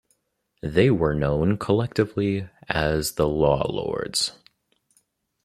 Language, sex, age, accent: English, male, 19-29, United States English